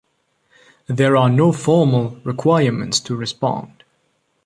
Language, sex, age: English, male, 19-29